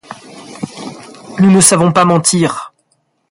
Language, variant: French, Français de métropole